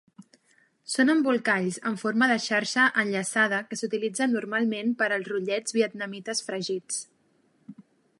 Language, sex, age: Catalan, female, 19-29